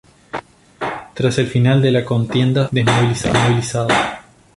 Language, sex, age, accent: Spanish, male, 19-29, Rioplatense: Argentina, Uruguay, este de Bolivia, Paraguay